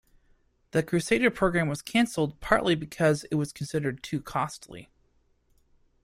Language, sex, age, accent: English, male, 19-29, United States English